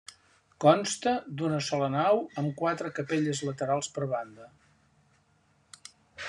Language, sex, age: Catalan, male, 70-79